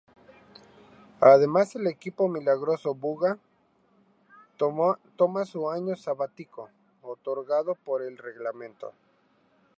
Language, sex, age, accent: Spanish, male, 30-39, México